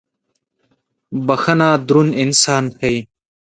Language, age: Pashto, 19-29